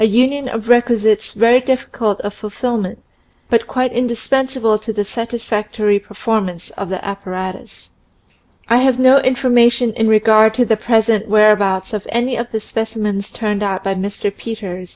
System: none